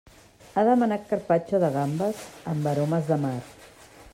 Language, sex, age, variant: Catalan, female, 50-59, Central